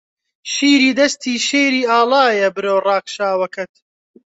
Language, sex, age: Central Kurdish, male, 19-29